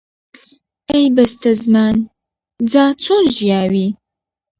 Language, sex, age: Central Kurdish, female, under 19